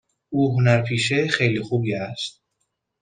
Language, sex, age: Persian, male, 19-29